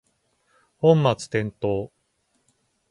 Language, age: Japanese, 50-59